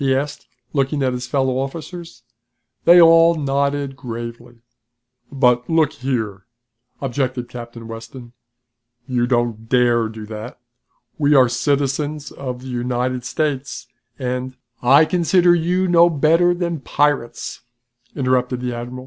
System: none